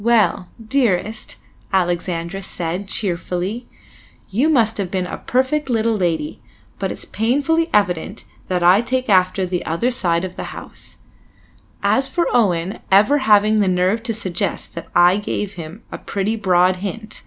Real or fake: real